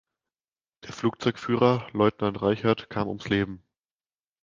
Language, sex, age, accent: German, male, 19-29, Deutschland Deutsch